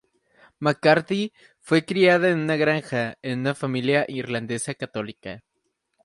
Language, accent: Spanish, México